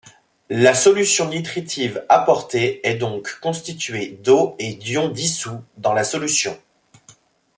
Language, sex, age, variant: French, male, 30-39, Français de métropole